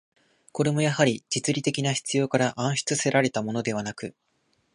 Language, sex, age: Japanese, male, 19-29